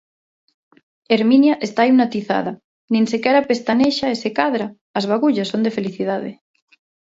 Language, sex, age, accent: Galician, female, 19-29, Normativo (estándar)